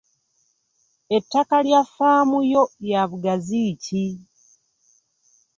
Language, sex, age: Ganda, female, 50-59